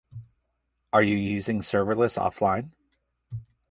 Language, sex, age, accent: English, male, 40-49, United States English